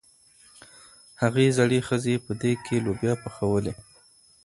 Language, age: Pashto, 30-39